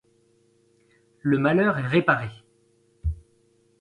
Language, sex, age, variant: French, male, 30-39, Français de métropole